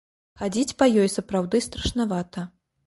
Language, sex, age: Belarusian, female, 19-29